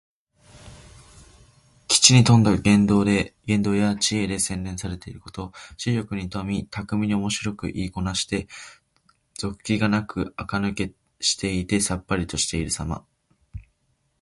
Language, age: Japanese, under 19